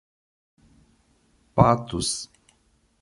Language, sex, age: Portuguese, male, 60-69